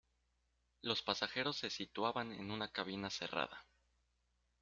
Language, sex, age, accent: Spanish, male, 19-29, México